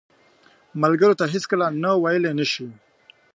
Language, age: Pashto, 19-29